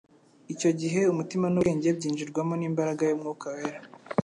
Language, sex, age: Kinyarwanda, male, 19-29